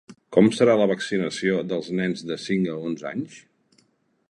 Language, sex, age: Catalan, male, 40-49